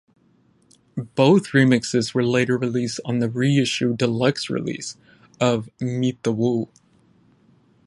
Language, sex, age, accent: English, male, 19-29, United States English